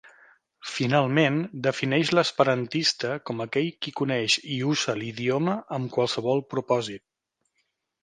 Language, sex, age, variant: Catalan, male, 50-59, Central